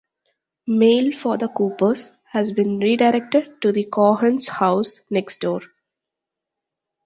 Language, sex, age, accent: English, female, 19-29, India and South Asia (India, Pakistan, Sri Lanka)